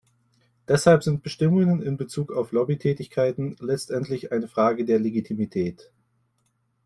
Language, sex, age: German, male, 19-29